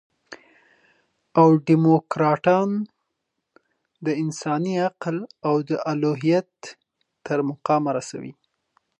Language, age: Pashto, 19-29